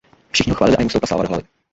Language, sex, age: Czech, male, under 19